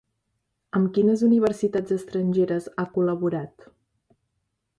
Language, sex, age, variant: Catalan, female, 19-29, Central